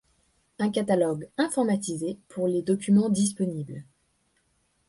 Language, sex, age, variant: French, female, 19-29, Français de métropole